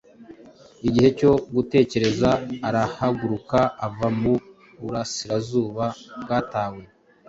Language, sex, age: Kinyarwanda, male, 30-39